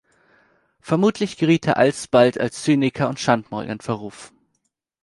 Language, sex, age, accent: German, male, 19-29, Deutschland Deutsch